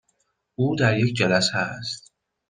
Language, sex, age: Persian, male, 19-29